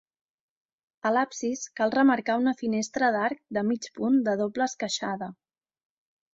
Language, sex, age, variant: Catalan, female, 30-39, Central